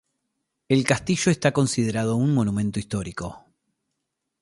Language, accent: Spanish, Rioplatense: Argentina, Uruguay, este de Bolivia, Paraguay